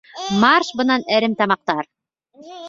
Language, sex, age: Bashkir, female, 30-39